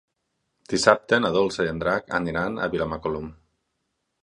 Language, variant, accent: Catalan, Nord-Occidental, Ebrenc